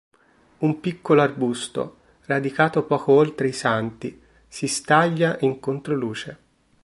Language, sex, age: Italian, male, 19-29